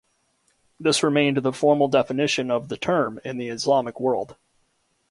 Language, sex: English, male